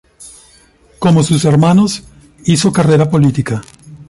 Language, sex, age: Spanish, male, 50-59